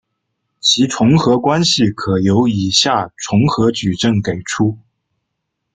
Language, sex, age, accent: Chinese, male, 19-29, 出生地：四川省